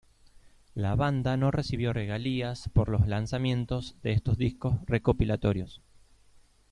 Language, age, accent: Spanish, 30-39, Rioplatense: Argentina, Uruguay, este de Bolivia, Paraguay